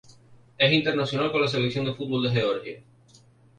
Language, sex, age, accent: Spanish, male, 19-29, España: Islas Canarias